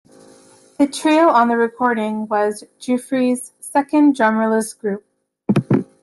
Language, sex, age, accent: English, female, 19-29, Canadian English